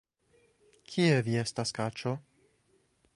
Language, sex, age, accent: Esperanto, male, 19-29, Internacia